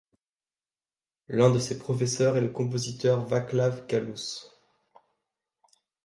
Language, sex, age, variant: French, male, 19-29, Français de métropole